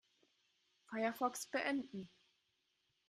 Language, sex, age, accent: German, female, 19-29, Deutschland Deutsch